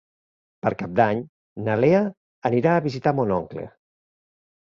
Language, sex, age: Catalan, male, 40-49